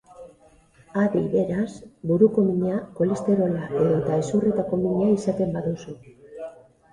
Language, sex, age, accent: Basque, female, 50-59, Erdialdekoa edo Nafarra (Gipuzkoa, Nafarroa)